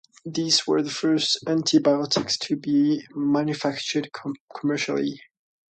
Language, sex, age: English, male, under 19